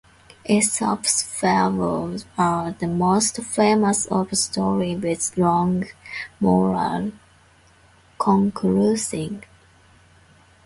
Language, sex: English, female